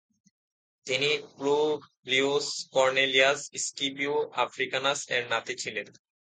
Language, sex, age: Bengali, male, 19-29